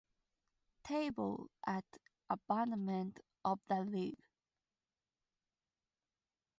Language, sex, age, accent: English, female, 19-29, United States English